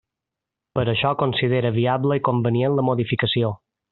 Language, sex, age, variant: Catalan, male, 19-29, Balear